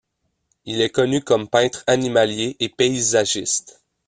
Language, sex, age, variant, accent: French, male, 19-29, Français d'Amérique du Nord, Français du Canada